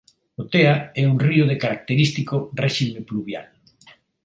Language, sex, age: Galician, male, 50-59